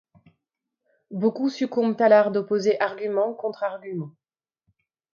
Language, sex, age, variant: French, female, 30-39, Français de métropole